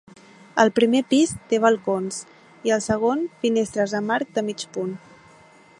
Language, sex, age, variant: Catalan, female, 19-29, Central